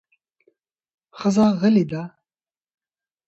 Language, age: Pashto, 19-29